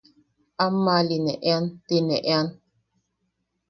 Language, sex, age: Yaqui, female, 30-39